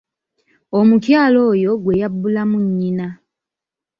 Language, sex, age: Ganda, female, 19-29